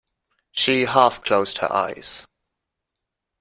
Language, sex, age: English, male, 19-29